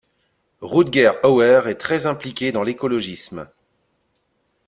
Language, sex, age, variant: French, male, 30-39, Français de métropole